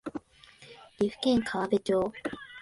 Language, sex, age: Japanese, female, 19-29